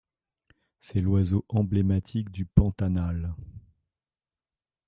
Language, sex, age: French, male, 40-49